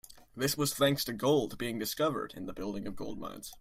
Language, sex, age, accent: English, male, under 19, United States English